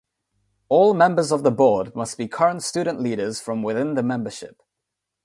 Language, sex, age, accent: English, male, 19-29, England English; India and South Asia (India, Pakistan, Sri Lanka)